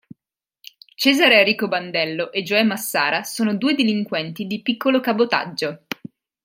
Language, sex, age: Italian, female, 30-39